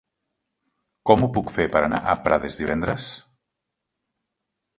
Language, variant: Catalan, Central